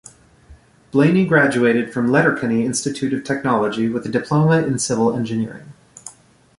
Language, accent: English, United States English